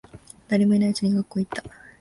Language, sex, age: Japanese, female, 19-29